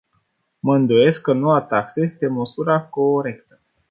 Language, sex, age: Romanian, male, 19-29